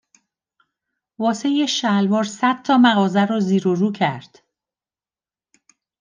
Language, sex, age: Persian, female, 40-49